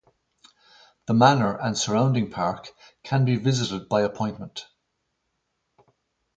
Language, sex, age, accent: English, male, 50-59, Irish English